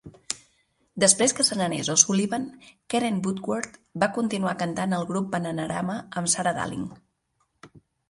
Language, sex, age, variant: Catalan, female, 30-39, Central